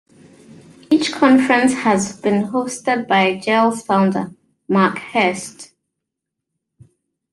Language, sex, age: English, female, 30-39